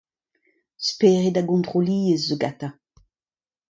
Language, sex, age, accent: Breton, female, 50-59, Kerneveg